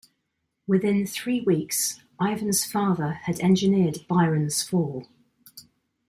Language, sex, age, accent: English, female, 40-49, England English